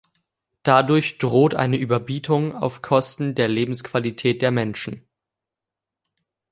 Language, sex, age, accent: German, male, under 19, Deutschland Deutsch